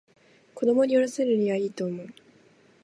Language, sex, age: Japanese, female, 19-29